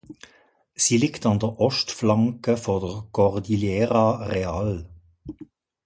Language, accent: German, Schweizerdeutsch